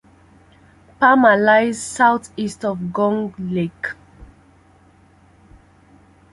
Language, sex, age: English, female, 30-39